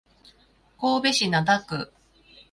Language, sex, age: Japanese, female, 40-49